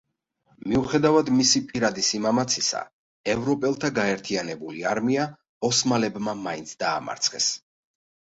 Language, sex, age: Georgian, male, 40-49